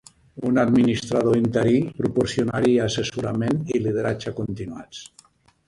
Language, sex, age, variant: Catalan, male, 70-79, Central